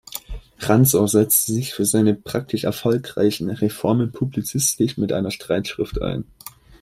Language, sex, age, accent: German, male, under 19, Deutschland Deutsch